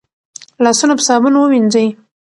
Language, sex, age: Pashto, female, 30-39